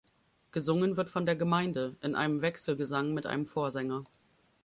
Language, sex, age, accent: German, female, 19-29, Deutschland Deutsch